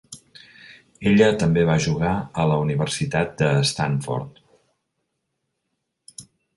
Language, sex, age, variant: Catalan, male, 50-59, Central